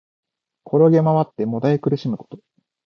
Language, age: Japanese, 19-29